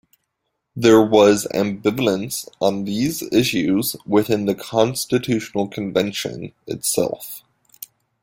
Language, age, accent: English, 19-29, United States English